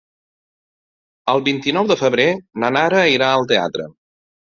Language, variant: Catalan, Central